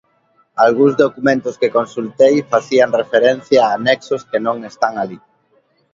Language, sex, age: Galician, male, 40-49